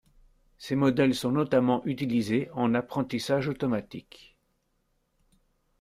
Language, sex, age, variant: French, male, 60-69, Français de métropole